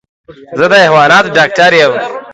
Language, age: Pashto, 19-29